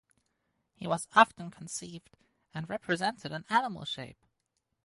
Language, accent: English, United States English